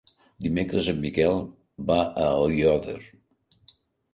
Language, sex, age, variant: Catalan, male, 70-79, Central